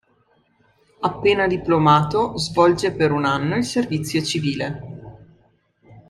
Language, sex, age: Italian, female, 19-29